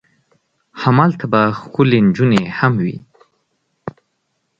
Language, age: Pashto, 19-29